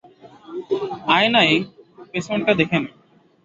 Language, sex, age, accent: Bengali, male, 19-29, শুদ্ধ